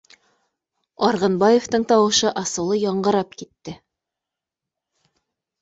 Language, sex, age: Bashkir, female, 30-39